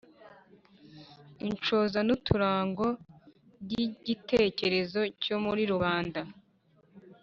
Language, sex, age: Kinyarwanda, female, 19-29